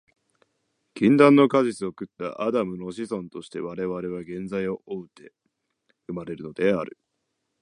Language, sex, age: Japanese, male, 19-29